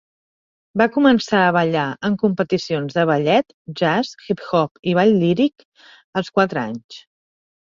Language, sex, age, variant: Catalan, female, 40-49, Central